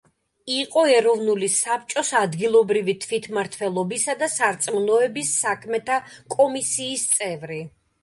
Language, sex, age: Georgian, female, 50-59